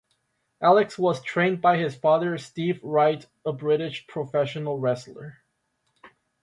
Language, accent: English, United States English